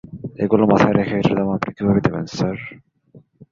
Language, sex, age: Bengali, male, 19-29